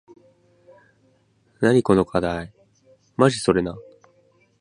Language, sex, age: Japanese, male, 19-29